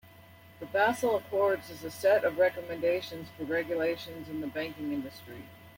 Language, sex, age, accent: English, female, 40-49, United States English